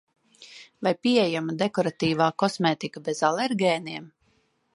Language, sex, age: Latvian, female, 40-49